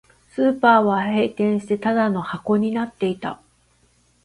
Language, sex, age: Japanese, female, 50-59